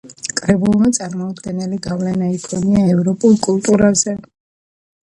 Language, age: Georgian, under 19